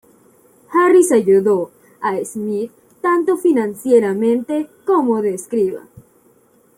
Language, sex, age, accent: Spanish, female, 19-29, México